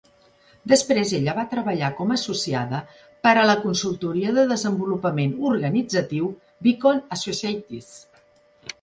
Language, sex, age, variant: Catalan, female, 50-59, Central